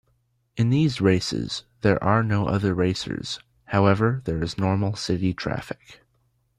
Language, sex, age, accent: English, male, under 19, United States English